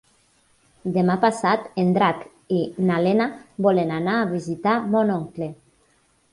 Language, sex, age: Catalan, female, 30-39